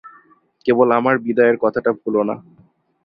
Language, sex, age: Bengali, male, 19-29